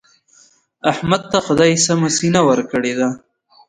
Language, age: Pashto, 30-39